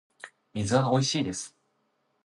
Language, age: Japanese, 19-29